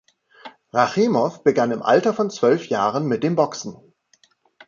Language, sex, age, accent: German, male, 50-59, Deutschland Deutsch